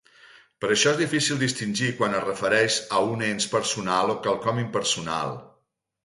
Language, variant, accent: Catalan, Central, central